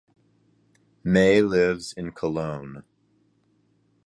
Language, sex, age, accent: English, male, 30-39, United States English